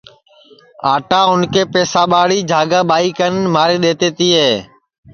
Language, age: Sansi, 19-29